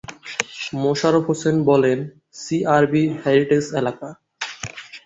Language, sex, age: Bengali, male, 19-29